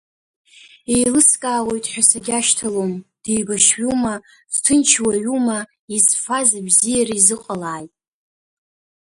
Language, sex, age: Abkhazian, female, 19-29